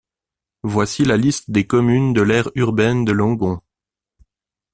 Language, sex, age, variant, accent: French, male, 40-49, Français d'Europe, Français de Suisse